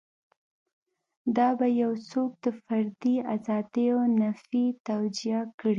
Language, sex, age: Pashto, female, 19-29